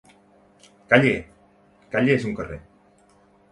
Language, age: Catalan, 30-39